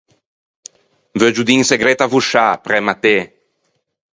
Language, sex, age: Ligurian, male, 30-39